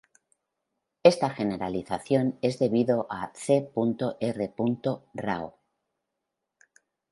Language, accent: Spanish, España: Centro-Sur peninsular (Madrid, Toledo, Castilla-La Mancha)